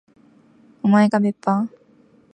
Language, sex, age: Japanese, female, 19-29